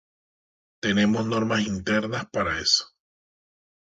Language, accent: Spanish, Caribe: Cuba, Venezuela, Puerto Rico, República Dominicana, Panamá, Colombia caribeña, México caribeño, Costa del golfo de México